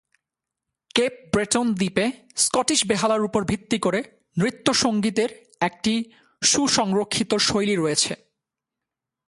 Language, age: Bengali, 19-29